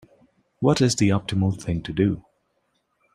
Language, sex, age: English, male, 19-29